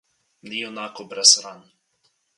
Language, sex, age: Slovenian, male, 19-29